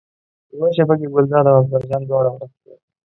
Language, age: Pashto, 19-29